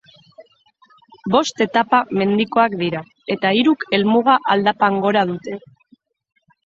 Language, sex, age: Basque, female, 30-39